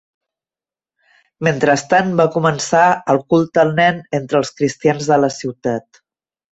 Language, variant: Catalan, Central